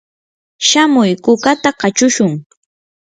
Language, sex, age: Yanahuanca Pasco Quechua, female, 19-29